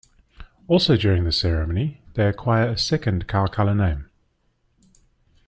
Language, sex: English, male